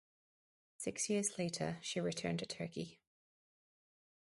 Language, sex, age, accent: English, female, 30-39, England English